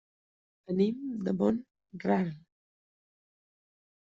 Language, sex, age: Catalan, female, 30-39